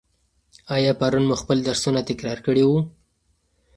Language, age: Pashto, 19-29